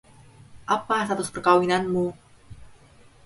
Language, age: Indonesian, 19-29